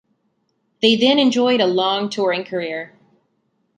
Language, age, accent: English, 19-29, United States English